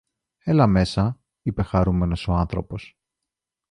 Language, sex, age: Greek, male, 40-49